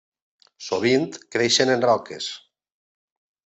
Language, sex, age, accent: Catalan, male, 50-59, valencià